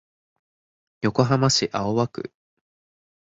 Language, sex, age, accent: Japanese, male, under 19, 標準語